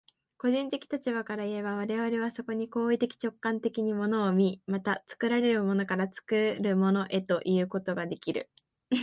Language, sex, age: Japanese, female, 19-29